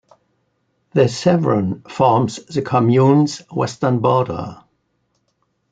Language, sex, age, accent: English, male, 70-79, United States English